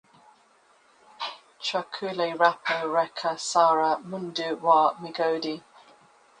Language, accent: English, England English